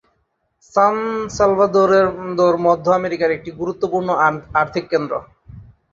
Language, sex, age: Bengali, male, 30-39